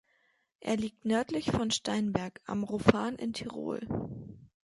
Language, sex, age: German, female, 19-29